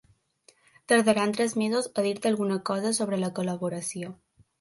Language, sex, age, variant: Catalan, female, under 19, Balear